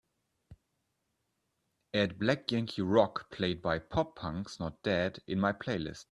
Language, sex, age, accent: English, male, 19-29, England English